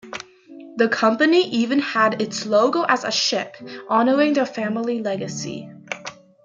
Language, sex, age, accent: English, female, under 19, Canadian English